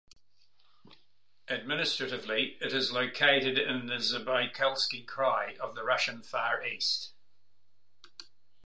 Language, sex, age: English, male, 70-79